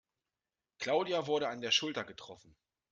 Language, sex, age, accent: German, male, 40-49, Deutschland Deutsch